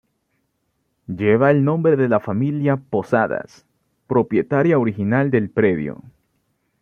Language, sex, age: Spanish, male, 19-29